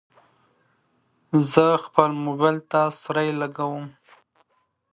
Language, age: Pashto, 30-39